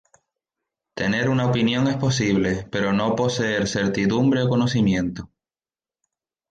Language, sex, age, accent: Spanish, male, 19-29, España: Islas Canarias